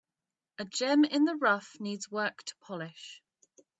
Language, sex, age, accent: English, female, 19-29, England English